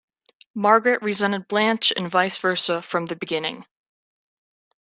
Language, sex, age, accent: English, female, 19-29, United States English